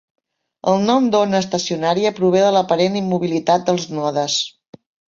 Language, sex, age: Catalan, female, 60-69